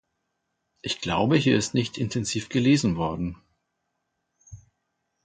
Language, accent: German, Deutschland Deutsch